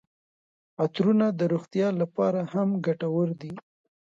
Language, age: Pashto, 19-29